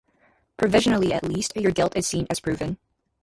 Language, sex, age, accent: English, female, 19-29, United States English